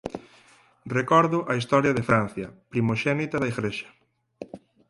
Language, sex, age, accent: Galician, male, 19-29, Atlántico (seseo e gheada)